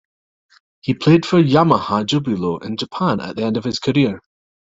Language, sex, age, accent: English, male, 40-49, Scottish English